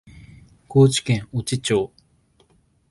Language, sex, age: Japanese, male, 19-29